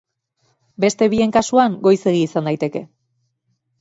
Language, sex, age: Basque, female, 30-39